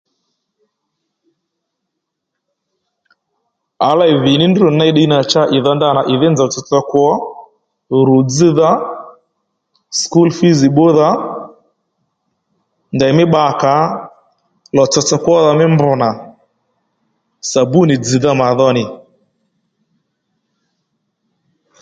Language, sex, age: Lendu, male, 40-49